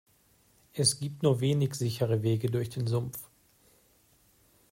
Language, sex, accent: German, male, Deutschland Deutsch